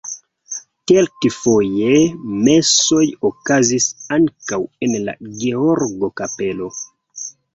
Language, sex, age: Esperanto, male, 30-39